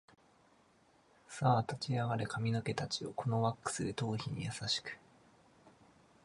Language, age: Japanese, 30-39